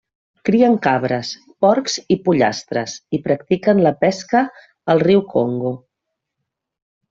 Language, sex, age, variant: Catalan, female, 40-49, Central